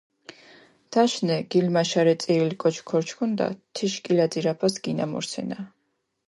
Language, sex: Mingrelian, female